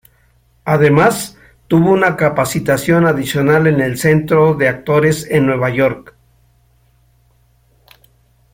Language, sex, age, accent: Spanish, male, 70-79, México